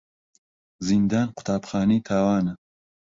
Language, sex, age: Central Kurdish, male, 19-29